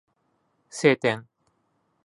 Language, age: Japanese, 40-49